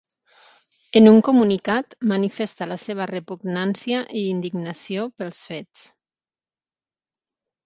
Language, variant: Catalan, Septentrional